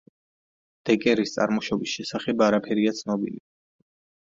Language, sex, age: Georgian, male, 30-39